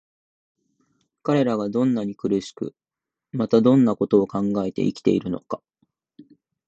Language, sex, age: Japanese, male, 19-29